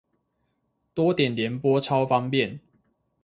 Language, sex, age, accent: Chinese, male, 19-29, 出生地：臺北市